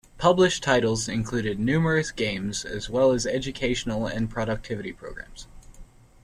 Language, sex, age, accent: English, male, 19-29, United States English